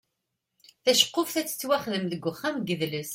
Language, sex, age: Kabyle, female, 40-49